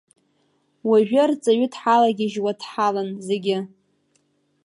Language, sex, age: Abkhazian, female, under 19